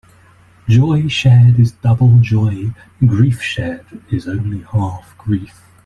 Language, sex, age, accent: English, male, 30-39, England English